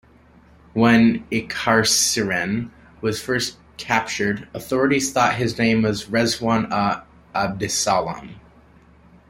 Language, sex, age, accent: English, male, under 19, United States English